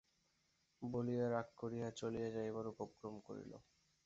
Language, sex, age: Bengali, male, 19-29